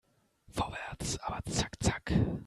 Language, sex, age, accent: German, male, 19-29, Deutschland Deutsch